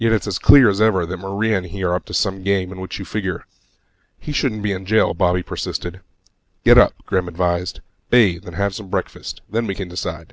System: none